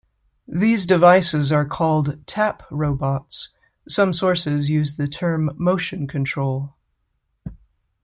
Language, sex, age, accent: English, female, 30-39, United States English